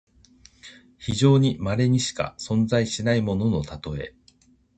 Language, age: Japanese, 40-49